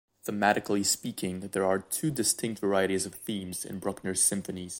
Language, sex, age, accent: English, male, 19-29, United States English